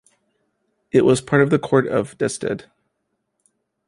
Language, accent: English, United States English